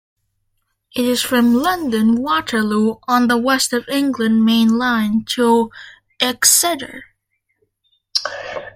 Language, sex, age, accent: English, male, under 19, United States English